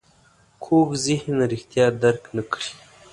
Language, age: Pashto, 19-29